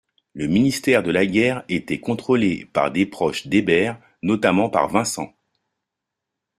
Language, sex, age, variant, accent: French, male, 40-49, Français des départements et régions d'outre-mer, Français de Guadeloupe